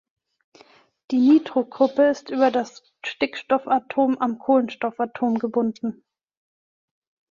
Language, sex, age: German, female, 19-29